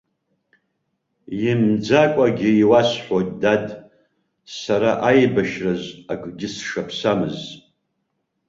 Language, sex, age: Abkhazian, male, 50-59